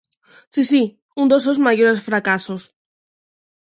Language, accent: Galician, Neofalante